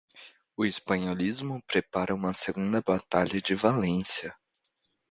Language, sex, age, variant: Portuguese, male, 19-29, Portuguese (Brasil)